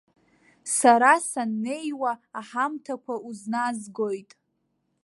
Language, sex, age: Abkhazian, female, under 19